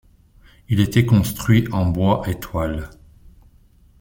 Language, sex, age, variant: French, male, 60-69, Français de métropole